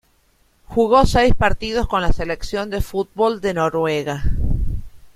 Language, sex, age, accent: Spanish, female, 50-59, Rioplatense: Argentina, Uruguay, este de Bolivia, Paraguay